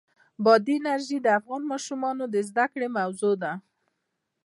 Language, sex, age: Pashto, female, 30-39